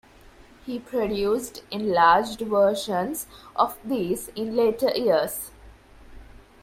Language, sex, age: English, female, 19-29